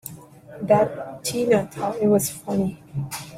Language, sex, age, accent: English, female, 19-29, India and South Asia (India, Pakistan, Sri Lanka)